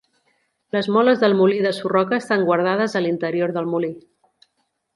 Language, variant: Catalan, Central